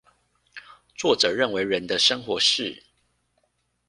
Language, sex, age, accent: Chinese, male, 30-39, 出生地：臺南市